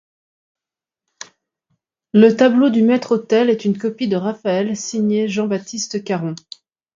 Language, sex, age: French, female, 19-29